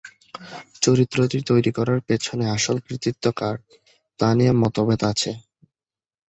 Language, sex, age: Bengali, male, 19-29